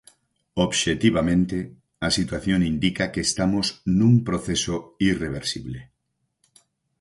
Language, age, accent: Galician, 50-59, Oriental (común en zona oriental)